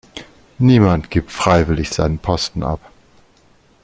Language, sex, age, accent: German, male, 40-49, Deutschland Deutsch